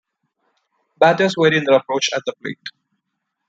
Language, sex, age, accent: English, male, 19-29, India and South Asia (India, Pakistan, Sri Lanka)